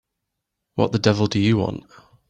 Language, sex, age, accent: English, male, 19-29, England English